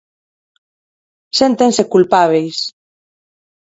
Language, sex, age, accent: Galician, female, 40-49, Neofalante